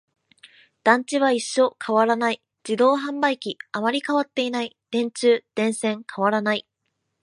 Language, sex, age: Japanese, female, 19-29